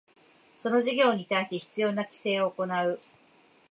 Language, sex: Japanese, female